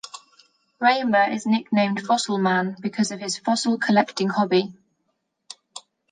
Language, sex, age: English, female, 19-29